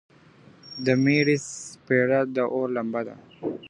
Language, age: Pashto, 19-29